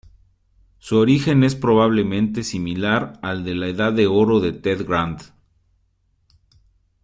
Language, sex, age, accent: Spanish, male, 30-39, México